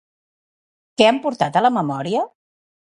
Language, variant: Catalan, Central